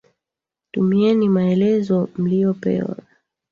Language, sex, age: Swahili, female, 30-39